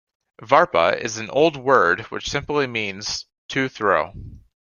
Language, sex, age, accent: English, male, under 19, United States English